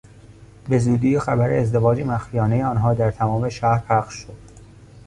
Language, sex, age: Persian, male, 19-29